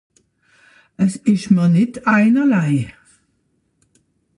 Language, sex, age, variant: Swiss German, female, 60-69, Nordniederàlemmànisch (Rishoffe, Zàwere, Bùsswìller, Hawenau, Brüemt, Stroossbùri, Molse, Dàmbàch, Schlettstàtt, Pfàlzbùri usw.)